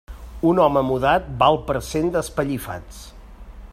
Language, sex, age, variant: Catalan, male, 30-39, Central